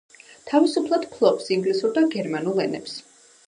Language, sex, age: Georgian, female, 19-29